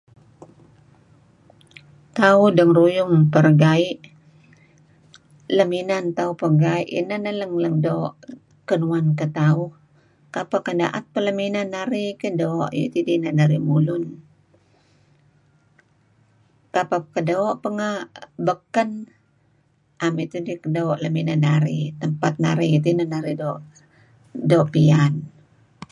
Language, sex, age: Kelabit, female, 60-69